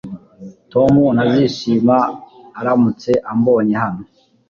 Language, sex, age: Kinyarwanda, male, 19-29